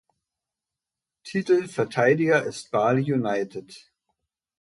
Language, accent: German, Deutschland Deutsch